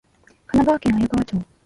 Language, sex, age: Japanese, female, 19-29